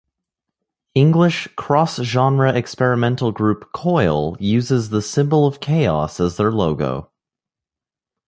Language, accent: English, United States English